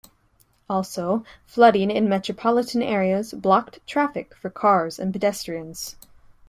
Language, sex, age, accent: English, female, 19-29, United States English